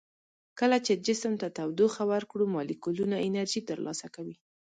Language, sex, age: Pashto, female, 19-29